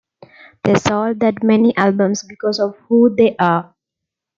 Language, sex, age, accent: English, female, 19-29, India and South Asia (India, Pakistan, Sri Lanka)